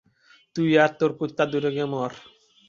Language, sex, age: Bengali, male, 19-29